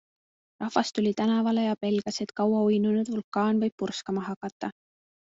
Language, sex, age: Estonian, female, 19-29